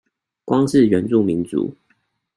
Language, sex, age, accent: Chinese, male, 30-39, 出生地：臺北市